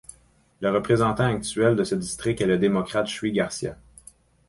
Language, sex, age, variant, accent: French, male, 30-39, Français d'Amérique du Nord, Français du Canada